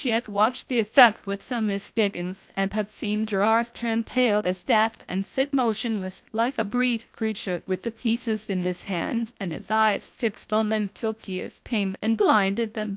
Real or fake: fake